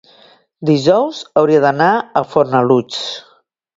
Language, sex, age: Catalan, female, 50-59